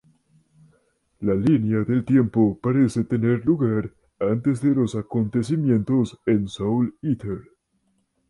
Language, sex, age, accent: Spanish, male, 19-29, Andino-Pacífico: Colombia, Perú, Ecuador, oeste de Bolivia y Venezuela andina